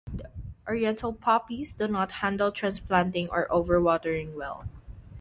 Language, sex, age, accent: English, female, 19-29, United States English; Filipino